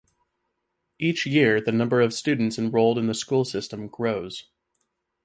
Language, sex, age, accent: English, male, 30-39, United States English